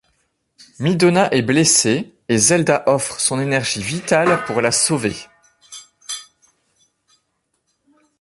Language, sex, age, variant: French, male, 30-39, Français de métropole